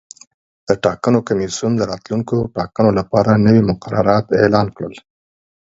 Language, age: Pashto, 40-49